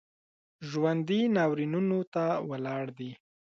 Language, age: Pashto, 19-29